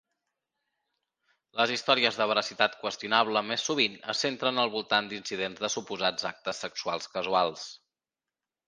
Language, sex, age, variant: Catalan, male, 19-29, Central